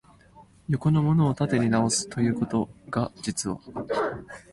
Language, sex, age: Japanese, male, 19-29